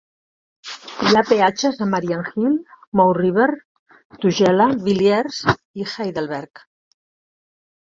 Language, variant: Catalan, Central